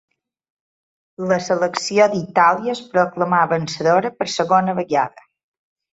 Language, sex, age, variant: Catalan, female, 40-49, Balear